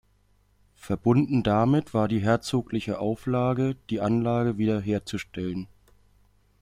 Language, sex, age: German, male, 19-29